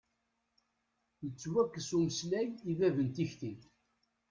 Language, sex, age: Kabyle, male, 60-69